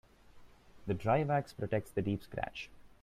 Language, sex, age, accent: English, male, 19-29, India and South Asia (India, Pakistan, Sri Lanka)